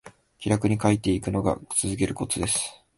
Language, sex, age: Japanese, male, 19-29